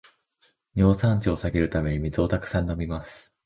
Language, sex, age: Japanese, male, under 19